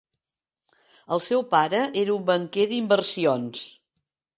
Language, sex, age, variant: Catalan, female, 60-69, Central